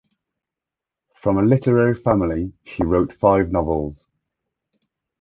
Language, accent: English, England English